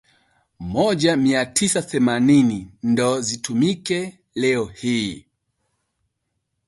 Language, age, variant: Swahili, 40-49, Kiswahili Sanifu (EA)